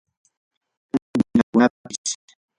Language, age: Ayacucho Quechua, 60-69